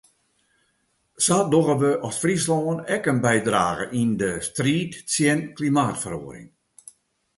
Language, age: Western Frisian, 70-79